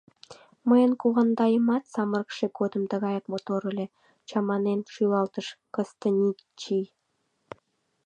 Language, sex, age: Mari, female, 19-29